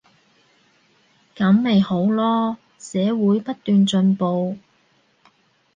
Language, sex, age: Cantonese, female, 30-39